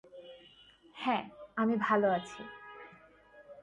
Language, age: Bengali, 19-29